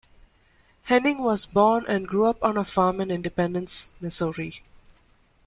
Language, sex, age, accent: English, female, 19-29, India and South Asia (India, Pakistan, Sri Lanka)